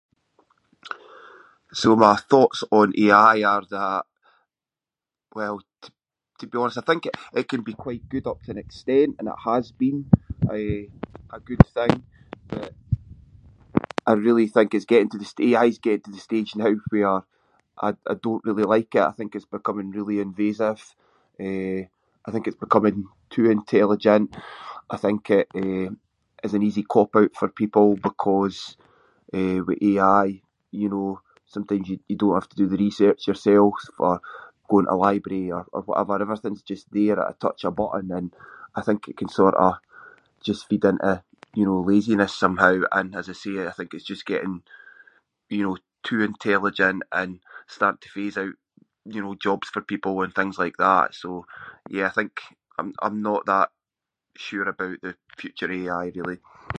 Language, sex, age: Scots, male, 40-49